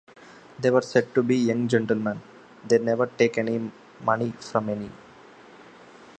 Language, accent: English, India and South Asia (India, Pakistan, Sri Lanka)